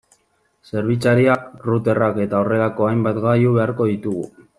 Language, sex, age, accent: Basque, male, 19-29, Mendebalekoa (Araba, Bizkaia, Gipuzkoako mendebaleko herri batzuk)